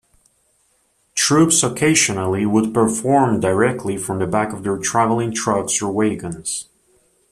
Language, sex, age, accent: English, male, 19-29, United States English